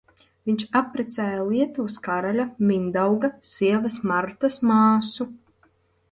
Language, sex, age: Latvian, female, 19-29